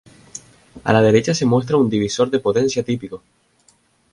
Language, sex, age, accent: Spanish, male, 19-29, España: Islas Canarias